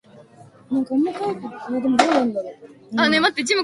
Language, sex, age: English, female, 19-29